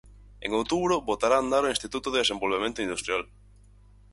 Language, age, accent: Galician, 19-29, Central (gheada)